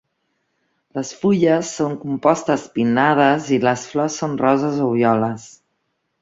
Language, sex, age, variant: Catalan, female, 40-49, Central